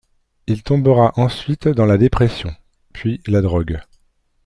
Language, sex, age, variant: French, male, 40-49, Français de métropole